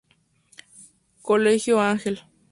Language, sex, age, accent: Spanish, female, under 19, México